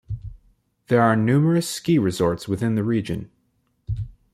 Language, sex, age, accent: English, male, 19-29, United States English